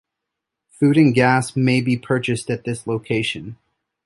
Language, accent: English, United States English